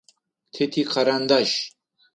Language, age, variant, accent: Adyghe, 60-69, Адыгабзэ (Кирил, пстэумэ зэдыряе), Кıэмгуй (Çemguy)